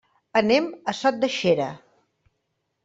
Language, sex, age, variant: Catalan, female, 50-59, Central